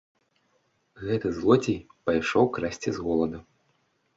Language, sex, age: Belarusian, male, 19-29